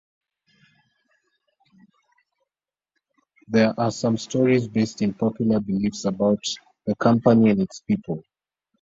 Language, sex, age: English, male, 19-29